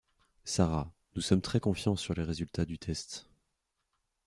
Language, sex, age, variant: French, male, 19-29, Français de métropole